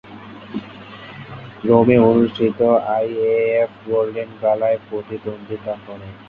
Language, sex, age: Bengali, male, under 19